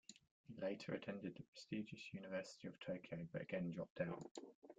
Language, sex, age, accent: English, male, 30-39, England English